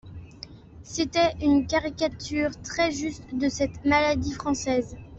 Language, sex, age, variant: French, male, 40-49, Français de métropole